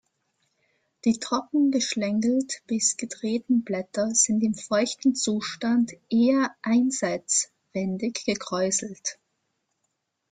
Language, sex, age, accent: German, female, 19-29, Österreichisches Deutsch